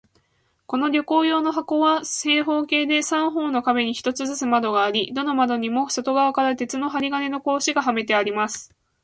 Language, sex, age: Japanese, female, 19-29